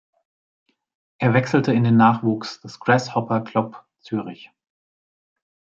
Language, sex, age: German, male, 40-49